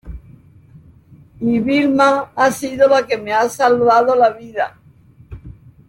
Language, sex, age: Spanish, female, 80-89